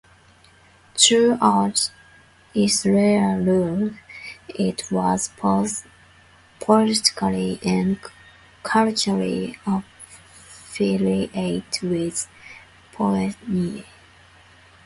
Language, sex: English, female